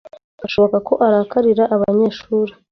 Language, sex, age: Kinyarwanda, female, 30-39